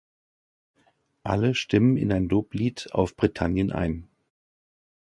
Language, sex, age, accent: German, male, 50-59, Deutschland Deutsch